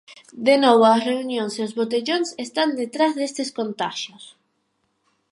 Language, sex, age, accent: Galician, female, 19-29, Normativo (estándar)